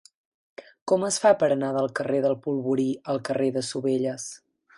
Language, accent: Catalan, gironí